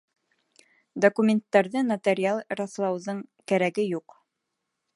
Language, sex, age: Bashkir, female, 19-29